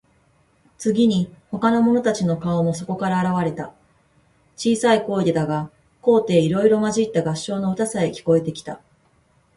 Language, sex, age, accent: Japanese, female, 40-49, 関西弁